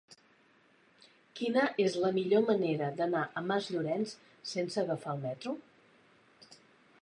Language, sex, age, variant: Catalan, female, 50-59, Central